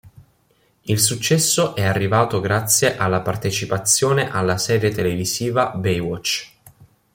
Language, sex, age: Italian, male, 19-29